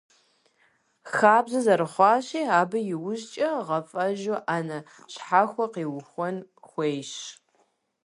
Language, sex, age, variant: Kabardian, female, 30-39, Адыгэбзэ (Къэбэрдей, Кирил, псоми зэдай)